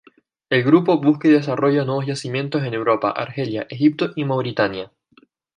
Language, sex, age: Spanish, female, 19-29